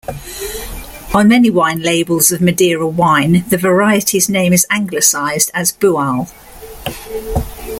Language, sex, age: English, female, 60-69